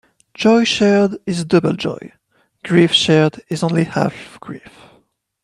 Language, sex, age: English, male, 19-29